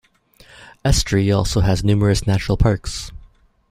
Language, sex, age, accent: English, male, 19-29, Canadian English